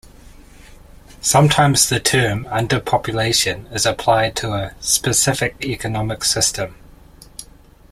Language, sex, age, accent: English, male, 30-39, New Zealand English